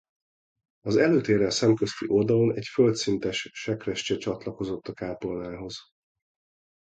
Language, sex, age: Hungarian, male, 40-49